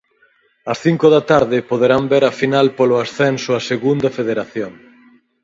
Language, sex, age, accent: Galician, male, 30-39, Normativo (estándar)